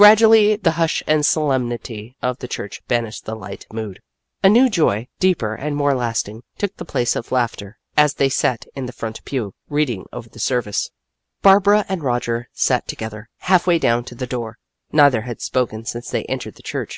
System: none